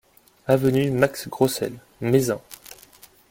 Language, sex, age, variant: French, male, 19-29, Français de métropole